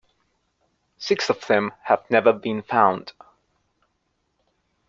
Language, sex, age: English, male, 19-29